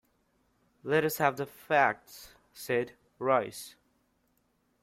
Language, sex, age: English, male, under 19